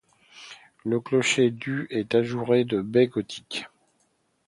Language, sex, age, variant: French, male, 40-49, Français de métropole